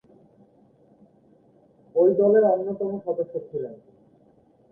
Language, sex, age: Bengali, male, 19-29